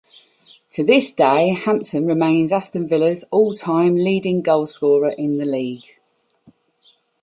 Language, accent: English, England English